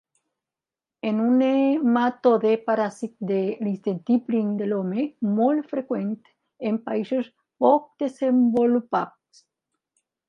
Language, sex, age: Catalan, female, 60-69